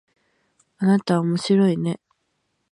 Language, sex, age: Japanese, female, 19-29